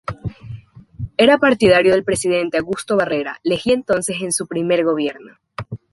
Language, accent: Spanish, Andino-Pacífico: Colombia, Perú, Ecuador, oeste de Bolivia y Venezuela andina